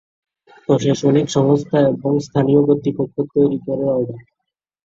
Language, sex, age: Bengali, male, 19-29